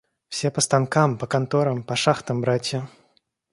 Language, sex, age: Russian, male, 19-29